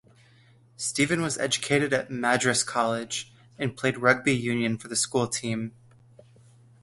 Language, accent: English, United States English